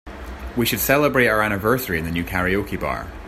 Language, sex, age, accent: English, male, 19-29, Scottish English